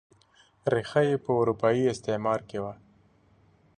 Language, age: Pashto, 30-39